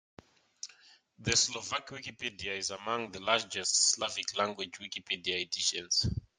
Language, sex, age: English, male, 19-29